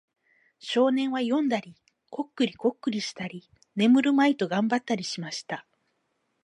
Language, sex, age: Japanese, female, 30-39